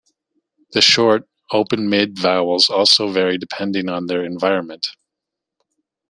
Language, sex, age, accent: English, male, 40-49, Canadian English